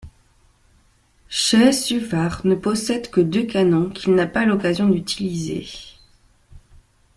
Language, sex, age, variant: French, female, 19-29, Français de métropole